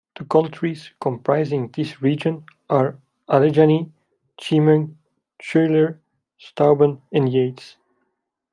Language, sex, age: English, male, 19-29